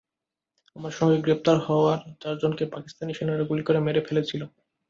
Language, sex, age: Bengali, male, 19-29